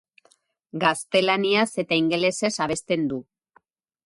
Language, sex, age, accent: Basque, female, 50-59, Erdialdekoa edo Nafarra (Gipuzkoa, Nafarroa)